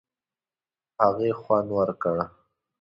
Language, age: Pashto, 19-29